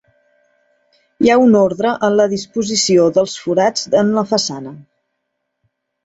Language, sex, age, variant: Catalan, female, 40-49, Central